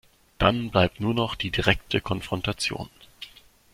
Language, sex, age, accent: German, male, 19-29, Deutschland Deutsch